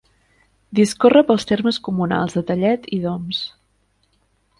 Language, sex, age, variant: Catalan, female, 19-29, Septentrional